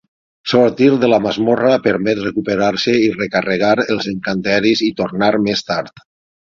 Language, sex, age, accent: Catalan, male, 50-59, valencià